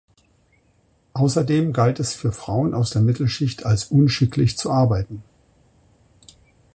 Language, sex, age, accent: German, male, 60-69, Deutschland Deutsch